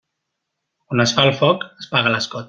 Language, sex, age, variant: Catalan, male, 30-39, Central